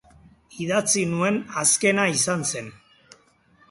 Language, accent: Basque, Mendebalekoa (Araba, Bizkaia, Gipuzkoako mendebaleko herri batzuk)